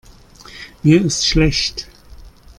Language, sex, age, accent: German, male, 50-59, Deutschland Deutsch